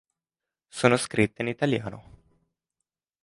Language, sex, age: Italian, male, 19-29